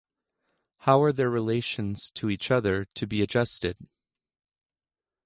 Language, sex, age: English, male, 30-39